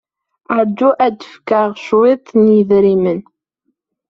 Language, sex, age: Kabyle, male, 30-39